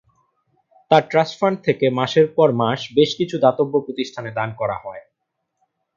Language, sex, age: Bengali, male, 19-29